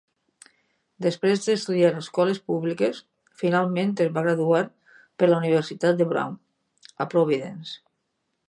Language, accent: Catalan, valencià